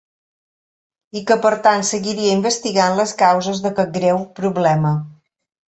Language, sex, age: Catalan, female, 50-59